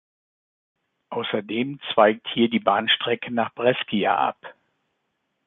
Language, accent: German, Deutschland Deutsch